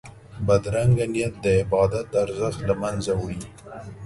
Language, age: Pashto, 30-39